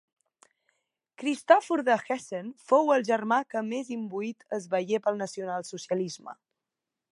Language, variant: Catalan, Central